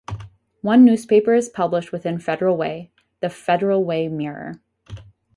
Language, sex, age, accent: English, female, 19-29, United States English